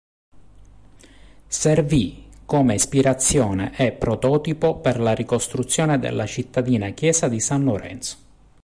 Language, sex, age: Italian, male, 30-39